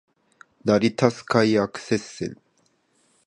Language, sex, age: Japanese, male, 30-39